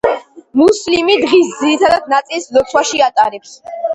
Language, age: Georgian, under 19